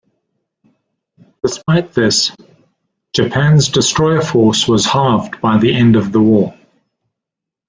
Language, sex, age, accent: English, male, 60-69, Southern African (South Africa, Zimbabwe, Namibia)